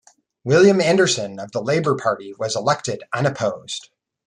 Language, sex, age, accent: English, male, 40-49, Canadian English